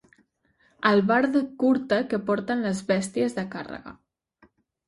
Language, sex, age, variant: Catalan, female, 19-29, Central